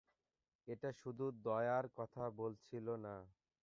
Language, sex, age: Bengali, male, 19-29